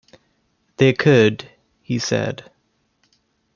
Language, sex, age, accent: English, male, 19-29, Canadian English